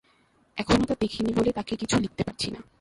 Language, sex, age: Bengali, female, 19-29